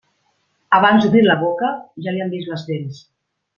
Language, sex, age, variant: Catalan, female, 50-59, Central